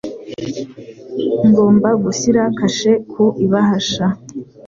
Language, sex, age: Kinyarwanda, female, under 19